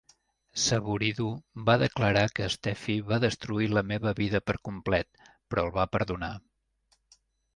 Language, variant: Catalan, Central